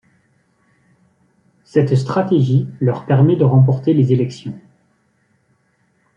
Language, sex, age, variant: French, male, 30-39, Français de métropole